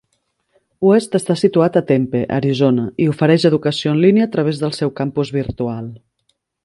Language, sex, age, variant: Catalan, female, 30-39, Central